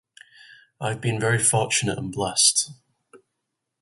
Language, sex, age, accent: English, male, 19-29, England English